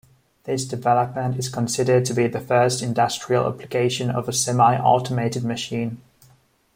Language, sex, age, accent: English, male, 19-29, England English